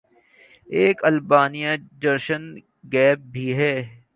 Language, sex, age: Urdu, male, 19-29